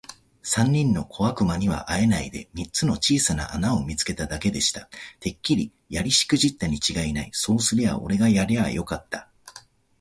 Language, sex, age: Japanese, male, 30-39